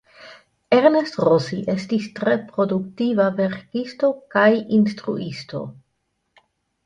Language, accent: Esperanto, Internacia